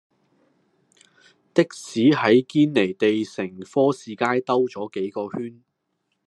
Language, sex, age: Cantonese, male, 19-29